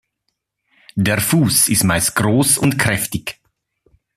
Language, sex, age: German, male, 30-39